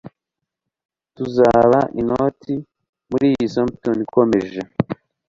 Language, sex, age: Kinyarwanda, male, 19-29